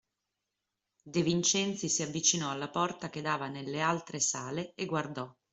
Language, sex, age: Italian, female, 30-39